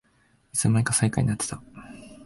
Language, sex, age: Japanese, male, 19-29